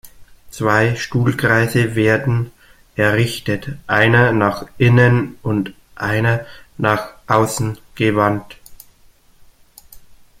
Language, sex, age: German, male, 19-29